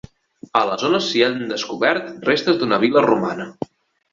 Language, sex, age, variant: Catalan, male, 19-29, Nord-Occidental